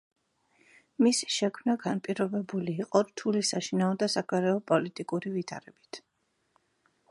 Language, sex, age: Georgian, female, 30-39